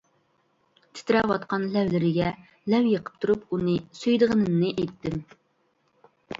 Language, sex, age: Uyghur, female, 30-39